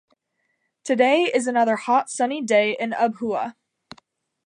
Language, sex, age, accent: English, female, under 19, United States English